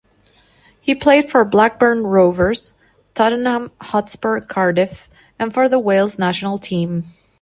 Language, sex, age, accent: English, female, 30-39, United States English